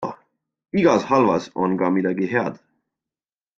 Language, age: Estonian, 19-29